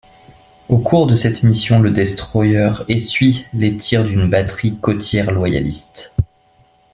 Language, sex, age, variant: French, male, 19-29, Français de métropole